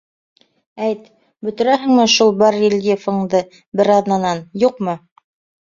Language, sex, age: Bashkir, female, 30-39